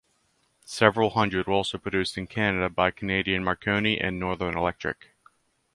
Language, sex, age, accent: English, male, 19-29, United States English